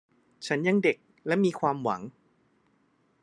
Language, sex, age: Thai, male, 30-39